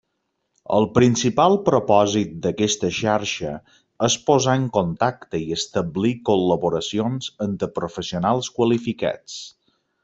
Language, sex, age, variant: Catalan, male, 40-49, Balear